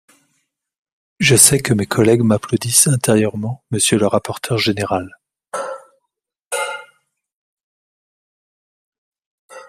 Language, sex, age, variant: French, male, 40-49, Français de métropole